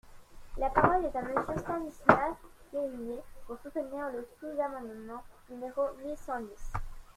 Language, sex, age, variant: French, male, 40-49, Français de métropole